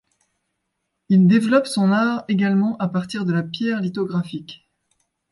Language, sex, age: French, female, 30-39